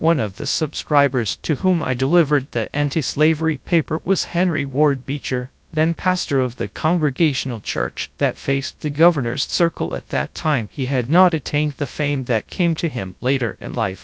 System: TTS, GradTTS